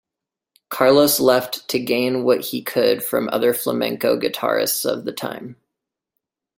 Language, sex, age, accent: English, male, 19-29, United States English